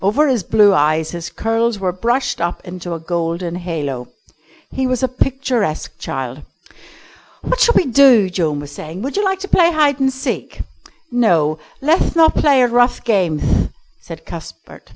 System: none